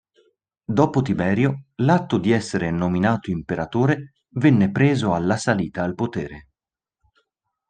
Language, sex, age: Italian, male, 30-39